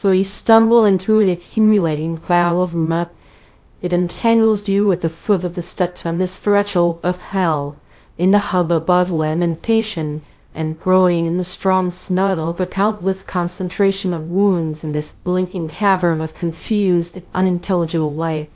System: TTS, VITS